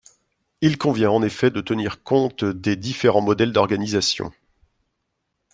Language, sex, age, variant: French, male, 50-59, Français de métropole